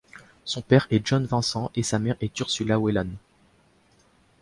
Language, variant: French, Français de métropole